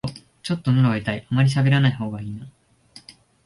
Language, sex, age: Japanese, male, 19-29